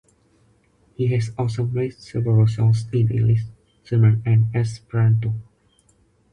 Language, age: English, 19-29